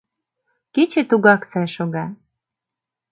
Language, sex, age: Mari, female, 30-39